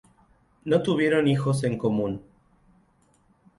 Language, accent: Spanish, Rioplatense: Argentina, Uruguay, este de Bolivia, Paraguay